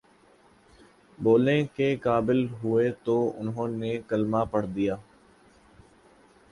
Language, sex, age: Urdu, male, 19-29